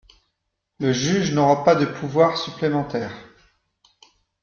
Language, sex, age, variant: French, male, 40-49, Français de métropole